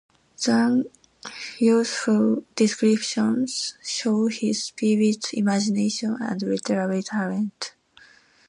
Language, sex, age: English, female, 19-29